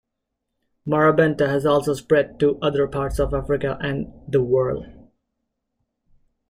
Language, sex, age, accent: English, male, 19-29, United States English